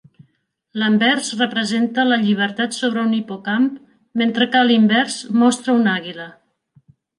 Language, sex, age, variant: Catalan, female, 40-49, Central